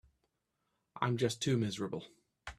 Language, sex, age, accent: English, male, 30-39, England English